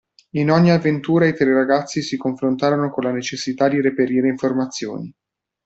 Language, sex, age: Italian, male, 30-39